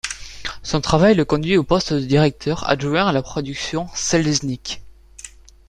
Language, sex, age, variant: French, male, 19-29, Français de métropole